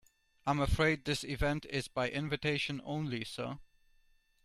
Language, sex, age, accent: English, male, 40-49, England English